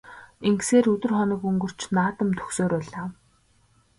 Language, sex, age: Mongolian, female, 19-29